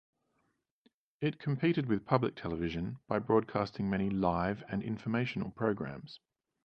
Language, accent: English, Australian English